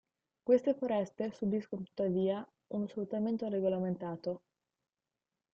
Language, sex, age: Italian, female, 19-29